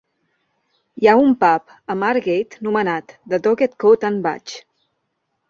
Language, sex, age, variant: Catalan, female, 19-29, Central